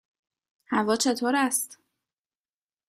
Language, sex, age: Persian, female, 19-29